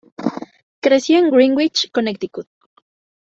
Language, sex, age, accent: Spanish, female, 19-29, México